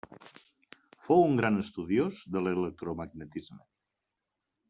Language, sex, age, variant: Catalan, male, 40-49, Nord-Occidental